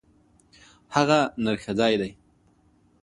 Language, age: Pashto, 19-29